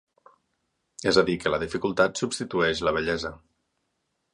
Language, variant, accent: Catalan, Nord-Occidental, Ebrenc